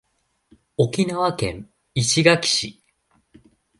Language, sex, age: Japanese, male, 19-29